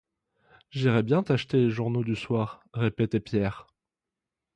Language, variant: French, Français de métropole